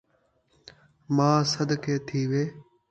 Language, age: Saraiki, under 19